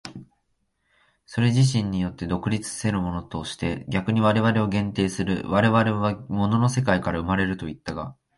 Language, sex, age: Japanese, male, 19-29